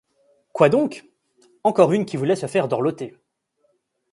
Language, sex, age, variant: French, male, 30-39, Français de métropole